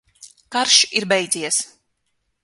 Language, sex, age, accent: Latvian, female, 30-39, Kurzeme